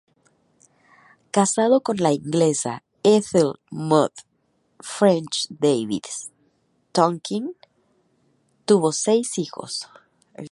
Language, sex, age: Spanish, female, 30-39